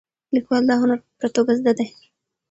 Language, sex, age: Pashto, female, 19-29